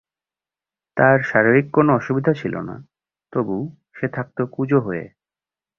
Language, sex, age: Bengali, male, 19-29